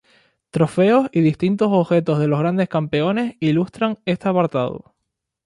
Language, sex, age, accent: Spanish, male, 19-29, España: Islas Canarias